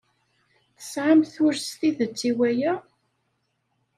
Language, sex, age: Kabyle, female, 30-39